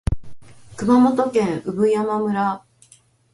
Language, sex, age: Japanese, female, 50-59